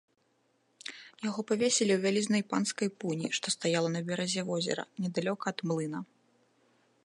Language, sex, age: Belarusian, female, 19-29